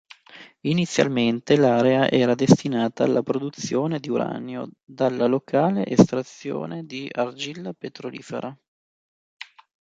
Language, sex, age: Italian, male, 30-39